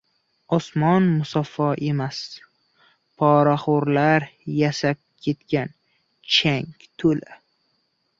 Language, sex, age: Uzbek, male, 19-29